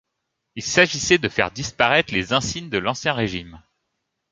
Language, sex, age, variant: French, male, 19-29, Français de métropole